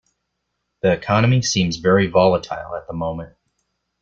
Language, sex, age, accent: English, male, 19-29, United States English